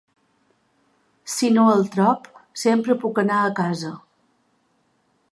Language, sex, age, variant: Catalan, female, 50-59, Balear